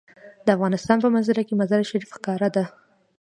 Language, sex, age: Pashto, female, 19-29